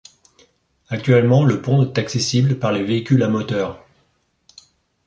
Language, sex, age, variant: French, male, 50-59, Français de métropole